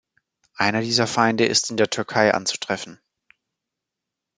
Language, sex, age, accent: German, male, 19-29, Deutschland Deutsch